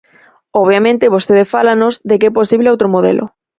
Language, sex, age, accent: Galician, female, 19-29, Central (gheada)